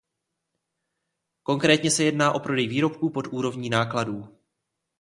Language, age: Czech, 19-29